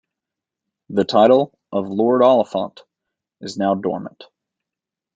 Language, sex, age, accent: English, male, 30-39, United States English